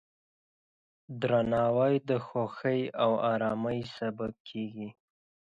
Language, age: Pashto, 19-29